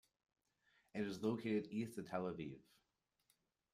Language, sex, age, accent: English, male, 19-29, Canadian English